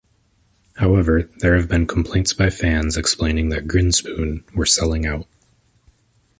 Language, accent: English, United States English